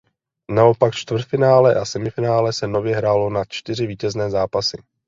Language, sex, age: Czech, male, 30-39